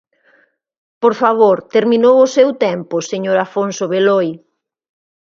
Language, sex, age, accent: Galician, female, 40-49, Normativo (estándar)